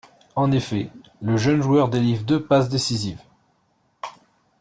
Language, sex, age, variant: French, male, 30-39, Français de métropole